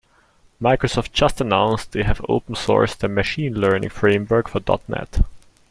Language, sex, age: English, male, 30-39